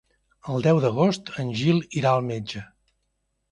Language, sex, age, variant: Catalan, male, 50-59, Central